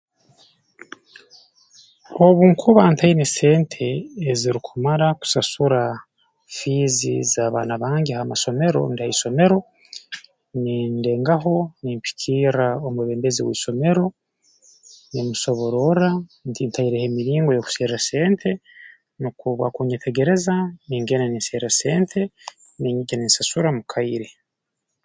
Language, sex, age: Tooro, male, 19-29